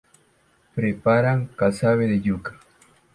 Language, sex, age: Spanish, male, 50-59